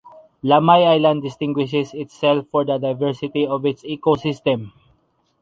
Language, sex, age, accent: English, male, 19-29, Filipino